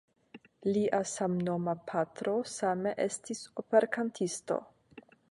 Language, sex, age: Esperanto, female, 19-29